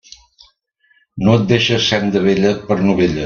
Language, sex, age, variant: Catalan, male, 70-79, Central